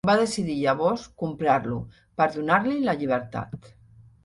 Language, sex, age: Catalan, female, 50-59